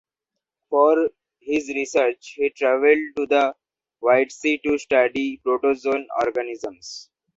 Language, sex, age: English, male, 19-29